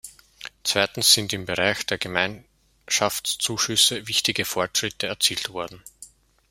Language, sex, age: German, male, 19-29